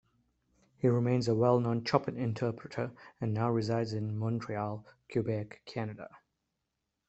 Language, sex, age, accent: English, male, 30-39, Southern African (South Africa, Zimbabwe, Namibia)